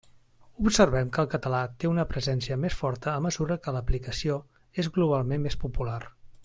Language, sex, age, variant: Catalan, male, 40-49, Central